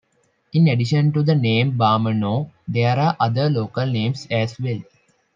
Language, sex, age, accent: English, male, 19-29, India and South Asia (India, Pakistan, Sri Lanka)